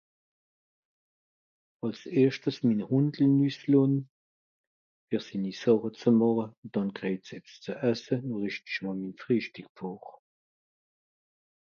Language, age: Swiss German, 60-69